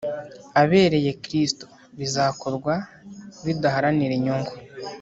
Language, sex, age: Kinyarwanda, male, under 19